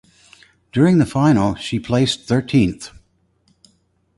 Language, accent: English, United States English